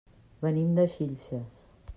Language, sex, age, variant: Catalan, female, 50-59, Central